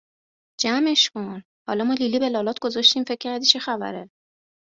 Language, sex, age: Persian, female, 30-39